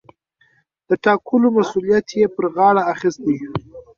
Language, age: Pashto, 30-39